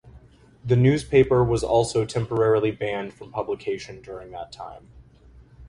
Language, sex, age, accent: English, male, 19-29, United States English